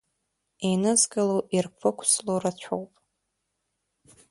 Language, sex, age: Abkhazian, female, under 19